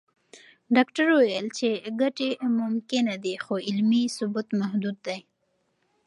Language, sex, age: Pashto, female, 19-29